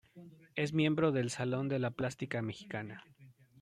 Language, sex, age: Spanish, male, 30-39